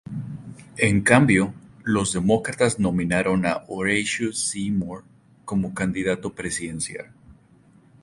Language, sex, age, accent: Spanish, male, 30-39, México